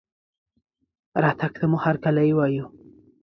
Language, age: Pashto, under 19